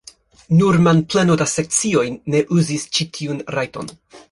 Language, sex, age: Esperanto, male, 30-39